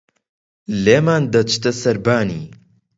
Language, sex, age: Central Kurdish, male, under 19